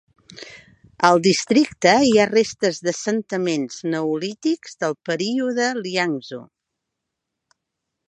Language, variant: Catalan, Central